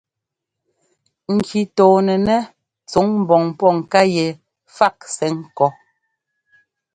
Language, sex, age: Ngomba, female, 40-49